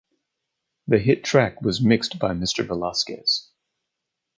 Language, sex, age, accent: English, male, 40-49, United States English